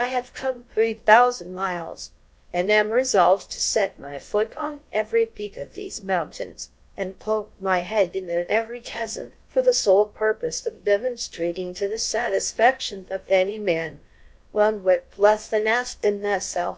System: TTS, GlowTTS